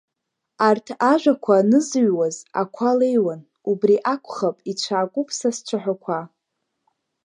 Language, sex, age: Abkhazian, female, under 19